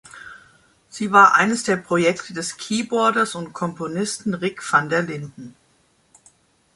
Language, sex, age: German, male, 50-59